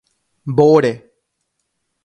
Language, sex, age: Guarani, male, 30-39